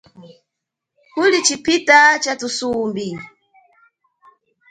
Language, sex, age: Chokwe, female, 30-39